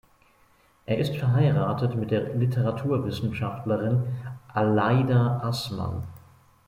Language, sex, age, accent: German, male, 40-49, Deutschland Deutsch